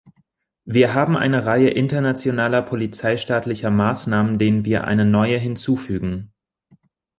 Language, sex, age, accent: German, male, 30-39, Deutschland Deutsch